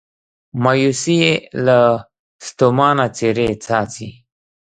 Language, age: Pashto, 30-39